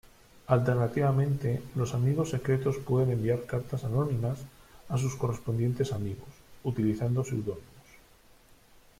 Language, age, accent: Spanish, 40-49, España: Centro-Sur peninsular (Madrid, Toledo, Castilla-La Mancha)